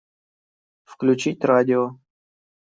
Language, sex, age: Russian, male, 19-29